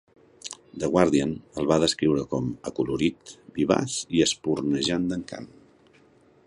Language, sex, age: Catalan, male, 50-59